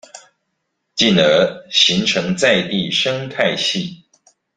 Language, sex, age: Chinese, male, 40-49